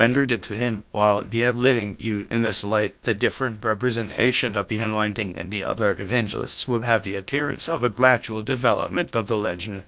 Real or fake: fake